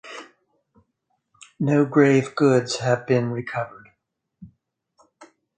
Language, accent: English, United States English